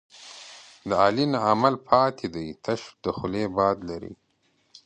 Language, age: Pashto, 30-39